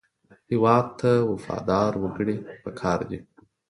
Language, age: Pashto, 30-39